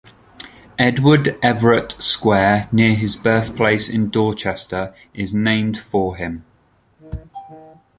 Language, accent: English, England English